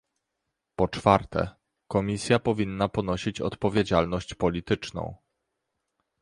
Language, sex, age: Polish, male, 30-39